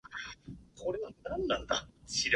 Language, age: Japanese, 30-39